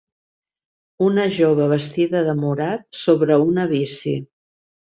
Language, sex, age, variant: Catalan, female, 60-69, Central